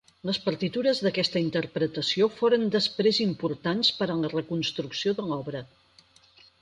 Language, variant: Catalan, Central